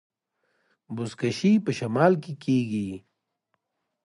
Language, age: Pashto, 40-49